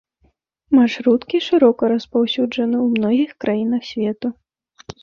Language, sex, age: Belarusian, female, 19-29